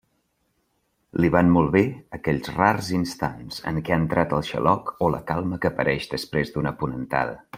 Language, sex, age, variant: Catalan, male, 30-39, Central